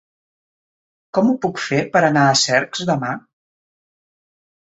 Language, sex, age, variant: Catalan, female, 50-59, Central